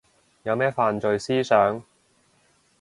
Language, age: Cantonese, 19-29